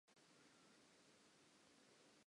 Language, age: English, 19-29